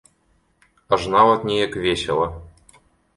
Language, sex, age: Belarusian, male, 19-29